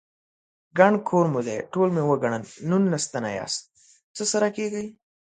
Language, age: Pashto, under 19